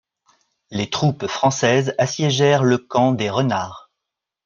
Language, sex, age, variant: French, male, 40-49, Français de métropole